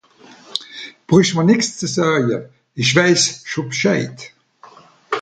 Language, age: Swiss German, 60-69